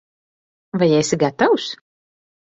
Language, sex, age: Latvian, female, 19-29